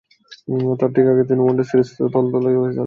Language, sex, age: Bengali, male, 19-29